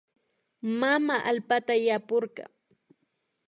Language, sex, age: Imbabura Highland Quichua, female, 30-39